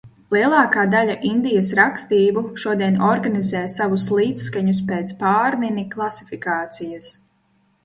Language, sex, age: Latvian, female, 19-29